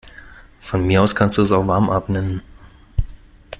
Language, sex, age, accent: German, male, 30-39, Deutschland Deutsch